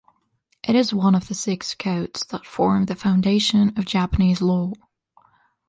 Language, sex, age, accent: English, female, 19-29, United States English